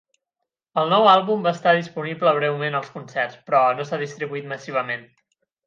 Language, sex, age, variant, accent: Catalan, male, 19-29, Central, central